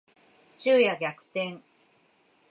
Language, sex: Japanese, female